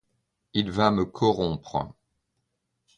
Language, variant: French, Français de métropole